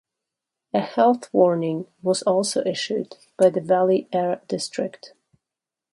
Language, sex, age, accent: English, female, 40-49, England English